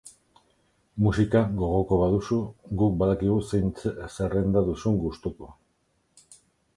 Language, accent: Basque, Erdialdekoa edo Nafarra (Gipuzkoa, Nafarroa)